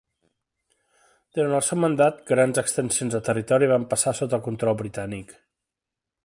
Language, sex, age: Catalan, male, 30-39